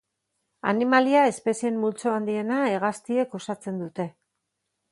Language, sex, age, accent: Basque, female, 50-59, Mendebalekoa (Araba, Bizkaia, Gipuzkoako mendebaleko herri batzuk)